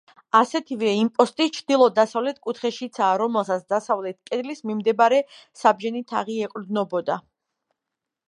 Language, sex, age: Georgian, female, 19-29